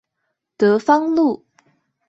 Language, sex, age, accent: Chinese, female, 19-29, 出生地：桃園市